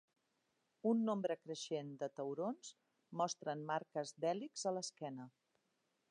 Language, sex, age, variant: Catalan, female, 60-69, Central